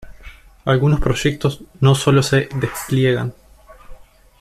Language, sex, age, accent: Spanish, male, 19-29, Rioplatense: Argentina, Uruguay, este de Bolivia, Paraguay